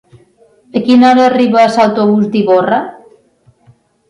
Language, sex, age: Catalan, female, 50-59